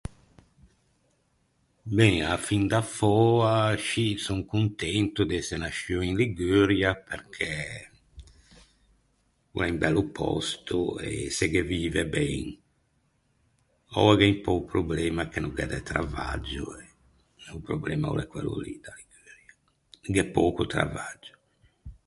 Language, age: Ligurian, 70-79